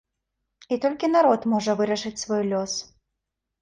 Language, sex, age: Belarusian, female, 19-29